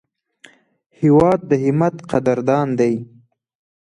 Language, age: Pashto, 19-29